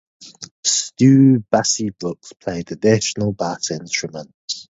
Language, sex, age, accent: English, male, 19-29, England English